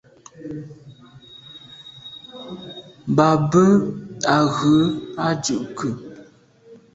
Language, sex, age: Medumba, female, 19-29